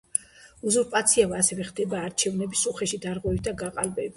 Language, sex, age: Georgian, female, 60-69